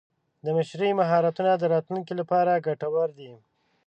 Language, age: Pashto, 30-39